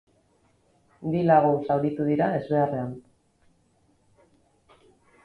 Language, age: Basque, 90+